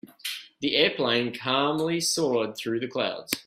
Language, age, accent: English, 40-49, Australian English